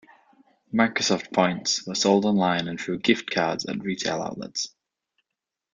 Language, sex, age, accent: English, male, 19-29, England English